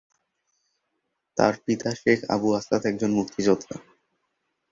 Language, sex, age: Bengali, male, under 19